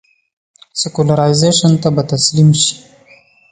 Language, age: Pashto, 19-29